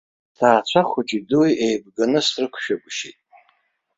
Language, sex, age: Abkhazian, male, 60-69